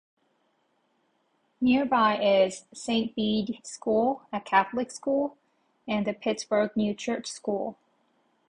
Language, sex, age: English, female, 40-49